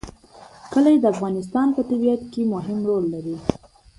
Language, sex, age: Pashto, female, 19-29